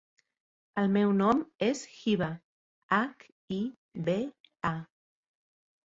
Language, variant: Catalan, Central